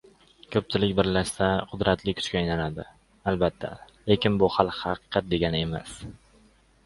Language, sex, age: Uzbek, male, 19-29